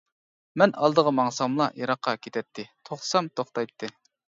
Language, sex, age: Uyghur, female, 40-49